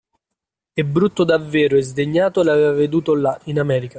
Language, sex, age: Italian, male, 19-29